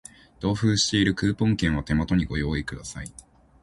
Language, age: Japanese, 19-29